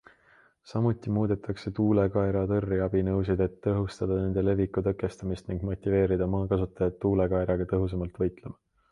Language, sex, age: Estonian, male, 19-29